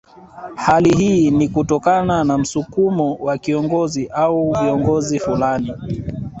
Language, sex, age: Swahili, male, 19-29